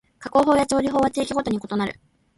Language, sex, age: Japanese, female, 19-29